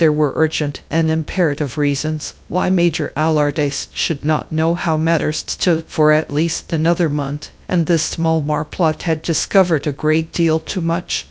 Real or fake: fake